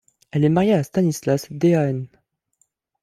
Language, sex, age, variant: French, male, 19-29, Français de métropole